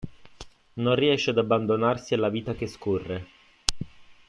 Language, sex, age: Italian, male, 19-29